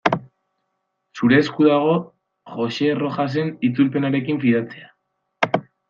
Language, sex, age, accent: Basque, male, 19-29, Erdialdekoa edo Nafarra (Gipuzkoa, Nafarroa)